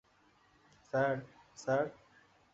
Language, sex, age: Bengali, male, 19-29